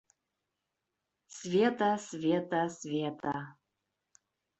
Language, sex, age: Bashkir, female, 40-49